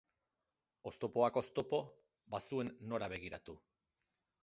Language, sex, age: Basque, male, 40-49